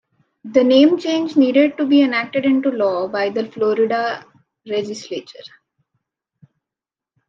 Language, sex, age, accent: English, female, 19-29, India and South Asia (India, Pakistan, Sri Lanka)